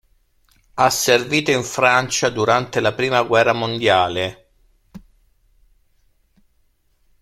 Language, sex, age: Italian, male, 50-59